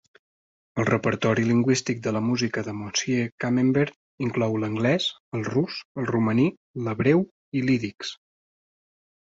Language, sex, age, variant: Catalan, male, 19-29, Central